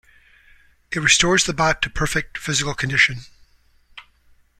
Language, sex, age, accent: English, male, 50-59, United States English